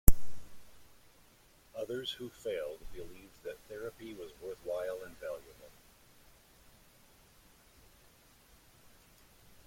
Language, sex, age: English, male, 40-49